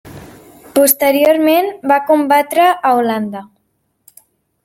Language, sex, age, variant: Catalan, female, under 19, Central